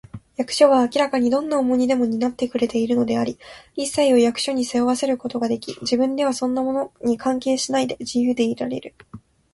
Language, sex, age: Japanese, female, 19-29